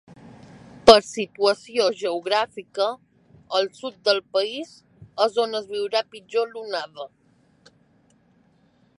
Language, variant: Catalan, Balear